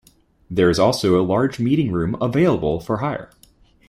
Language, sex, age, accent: English, male, 19-29, United States English